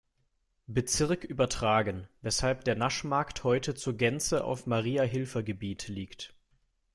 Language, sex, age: German, male, 19-29